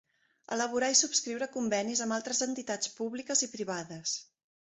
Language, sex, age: Catalan, female, 40-49